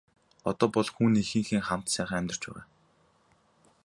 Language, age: Mongolian, 19-29